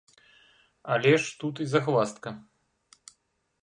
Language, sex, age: Belarusian, male, 50-59